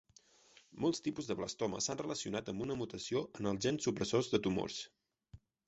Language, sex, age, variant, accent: Catalan, male, 19-29, Central, gironí; Garrotxi